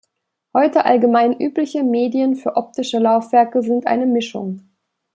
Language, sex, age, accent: German, female, 19-29, Deutschland Deutsch